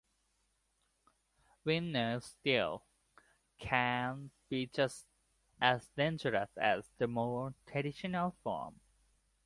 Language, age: English, 19-29